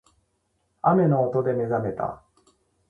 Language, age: Japanese, 40-49